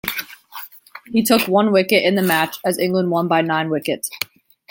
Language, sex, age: English, female, 19-29